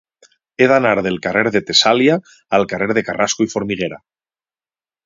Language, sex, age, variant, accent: Catalan, male, 40-49, Valencià septentrional, valencià